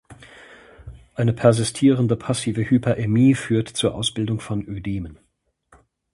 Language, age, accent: German, 40-49, Deutschland Deutsch